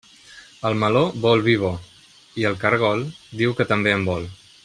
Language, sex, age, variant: Catalan, male, 30-39, Central